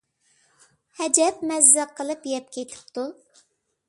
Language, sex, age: Uyghur, male, under 19